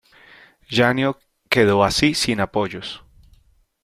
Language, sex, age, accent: Spanish, male, 30-39, Caribe: Cuba, Venezuela, Puerto Rico, República Dominicana, Panamá, Colombia caribeña, México caribeño, Costa del golfo de México